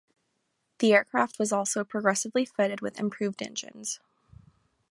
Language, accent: English, United States English